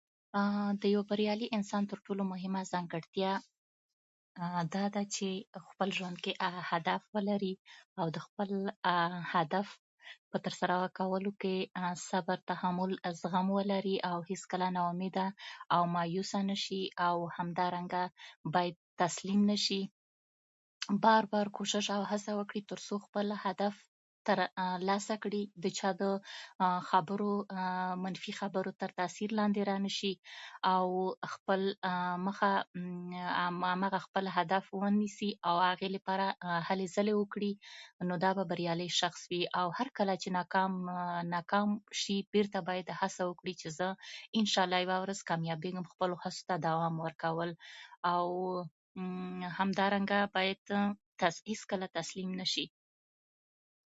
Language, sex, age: Pashto, female, 30-39